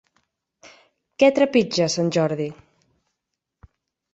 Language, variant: Catalan, Central